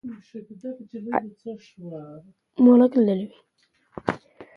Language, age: Pashto, 19-29